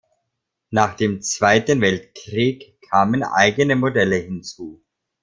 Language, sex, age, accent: German, male, 30-39, Österreichisches Deutsch